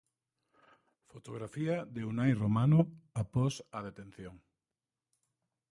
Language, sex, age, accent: Galician, male, 30-39, Oriental (común en zona oriental)